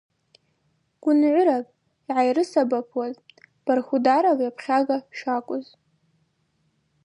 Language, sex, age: Abaza, female, 19-29